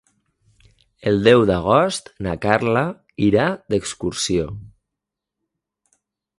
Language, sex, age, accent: Catalan, male, 40-49, valencià